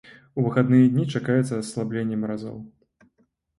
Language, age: Belarusian, 19-29